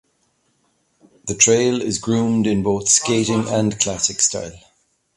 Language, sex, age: English, male, 40-49